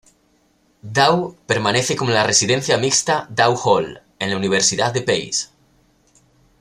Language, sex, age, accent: Spanish, male, 19-29, España: Norte peninsular (Asturias, Castilla y León, Cantabria, País Vasco, Navarra, Aragón, La Rioja, Guadalajara, Cuenca)